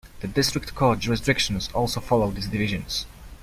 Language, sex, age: English, male, 19-29